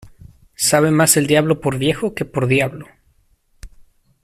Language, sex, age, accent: Spanish, male, 30-39, México